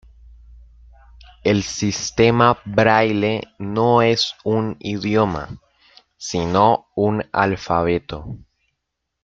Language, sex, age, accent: Spanish, male, 19-29, Andino-Pacífico: Colombia, Perú, Ecuador, oeste de Bolivia y Venezuela andina